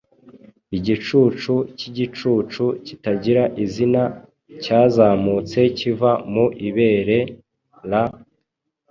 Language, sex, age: Kinyarwanda, male, 19-29